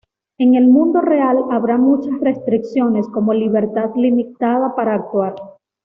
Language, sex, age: Spanish, female, 30-39